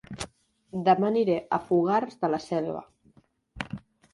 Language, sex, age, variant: Catalan, male, 19-29, Central